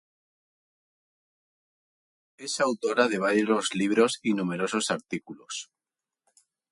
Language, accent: Spanish, España: Centro-Sur peninsular (Madrid, Toledo, Castilla-La Mancha)